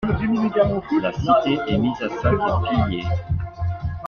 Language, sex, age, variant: French, male, 40-49, Français de métropole